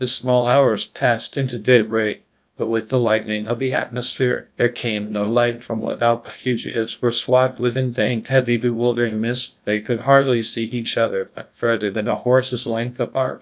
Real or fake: fake